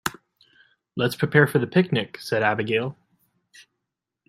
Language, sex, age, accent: English, male, 19-29, United States English